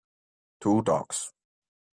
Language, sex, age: English, male, 19-29